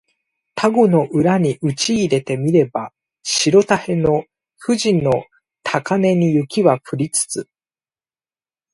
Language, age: Japanese, 19-29